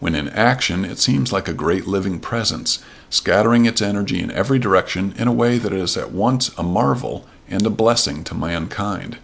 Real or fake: real